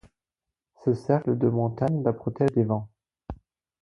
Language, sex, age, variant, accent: French, male, 19-29, Français d'Europe, Français d’Allemagne